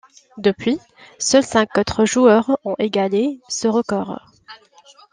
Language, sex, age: French, female, 19-29